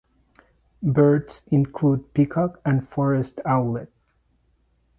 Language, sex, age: English, male, 30-39